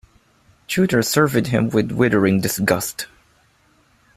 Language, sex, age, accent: English, male, under 19, Filipino